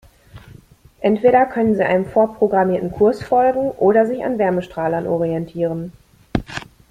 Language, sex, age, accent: German, female, 30-39, Deutschland Deutsch